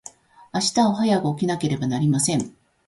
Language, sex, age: Japanese, female, 50-59